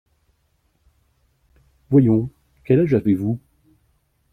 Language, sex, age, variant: French, male, 50-59, Français de métropole